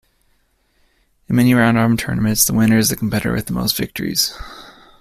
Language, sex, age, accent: English, male, 19-29, United States English